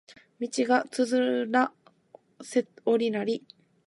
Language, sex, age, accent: Japanese, female, 19-29, 関西弁